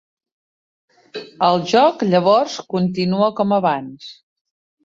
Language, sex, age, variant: Catalan, female, 40-49, Central